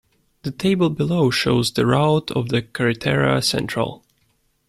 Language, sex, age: English, male, 19-29